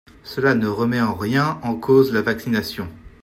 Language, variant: French, Français de métropole